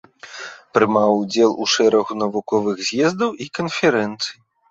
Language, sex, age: Belarusian, male, 30-39